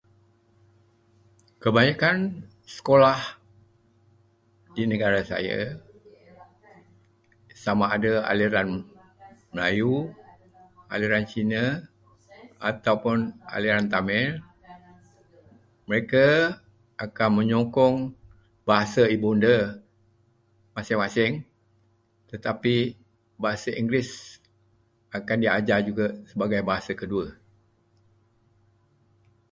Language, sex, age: Malay, male, 70-79